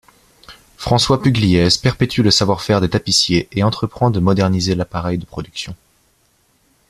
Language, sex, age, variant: French, male, 19-29, Français de métropole